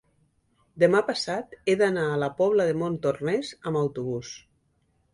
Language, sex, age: Catalan, female, 60-69